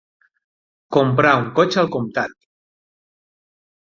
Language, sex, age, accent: Catalan, male, 40-49, central; nord-occidental